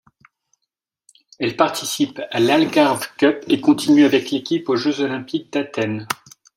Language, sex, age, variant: French, male, 40-49, Français de métropole